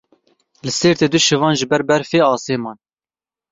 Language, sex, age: Kurdish, male, 19-29